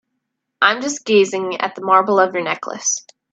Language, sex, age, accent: English, female, under 19, United States English